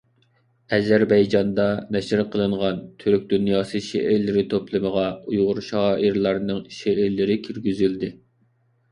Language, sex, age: Uyghur, male, 19-29